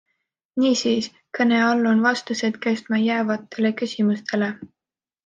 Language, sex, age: Estonian, female, 19-29